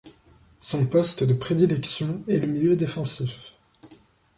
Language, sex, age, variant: French, male, 19-29, Français de métropole